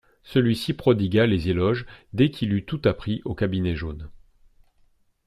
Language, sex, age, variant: French, male, 40-49, Français de métropole